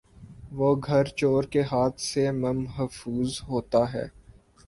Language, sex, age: Urdu, male, 19-29